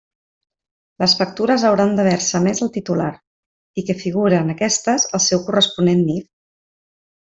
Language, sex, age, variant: Catalan, female, 30-39, Central